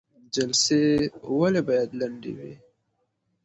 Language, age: Pashto, 19-29